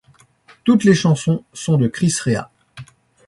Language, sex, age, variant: French, male, 50-59, Français de métropole